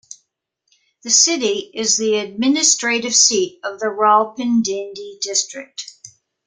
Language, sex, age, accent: English, female, 70-79, United States English